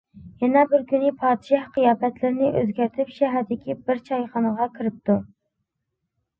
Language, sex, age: Uyghur, female, under 19